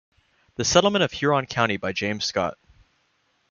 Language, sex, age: English, male, under 19